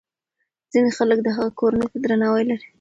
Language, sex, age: Pashto, female, 19-29